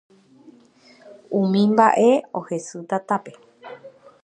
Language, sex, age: Guarani, female, 19-29